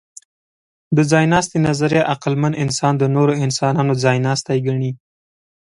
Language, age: Pashto, 19-29